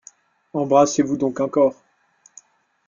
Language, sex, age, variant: French, male, 19-29, Français de métropole